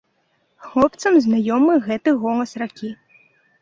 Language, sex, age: Belarusian, female, under 19